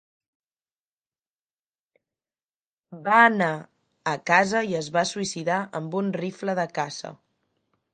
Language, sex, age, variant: Catalan, female, 19-29, Central